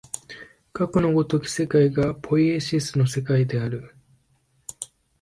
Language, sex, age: Japanese, male, 19-29